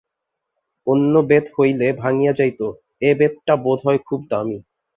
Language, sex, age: Bengali, male, 19-29